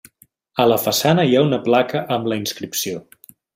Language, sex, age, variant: Catalan, male, 19-29, Central